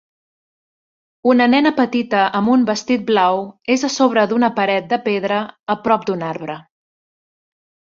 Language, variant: Catalan, Central